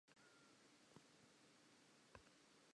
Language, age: English, 19-29